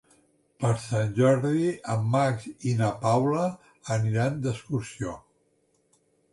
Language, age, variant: Catalan, 60-69, Central